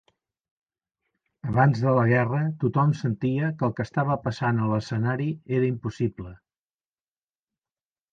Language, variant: Catalan, Nord-Occidental